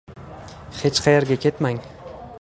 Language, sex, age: Uzbek, male, 19-29